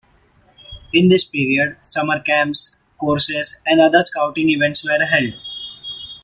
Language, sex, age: English, male, 19-29